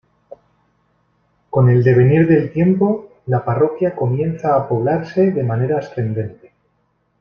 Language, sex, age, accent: Spanish, male, 30-39, España: Norte peninsular (Asturias, Castilla y León, Cantabria, País Vasco, Navarra, Aragón, La Rioja, Guadalajara, Cuenca)